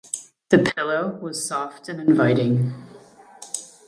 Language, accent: English, United States English